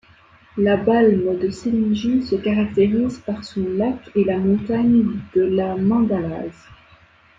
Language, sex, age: French, female, 19-29